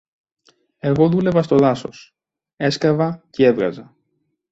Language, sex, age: Greek, male, 19-29